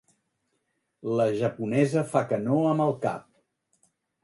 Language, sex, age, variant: Catalan, male, 60-69, Central